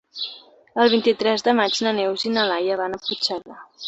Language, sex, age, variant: Catalan, female, 19-29, Central